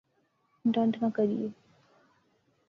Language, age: Pahari-Potwari, 19-29